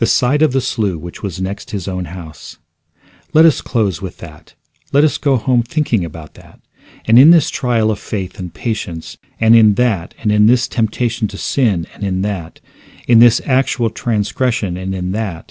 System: none